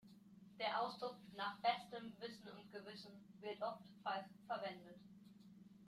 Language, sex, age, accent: German, male, under 19, Deutschland Deutsch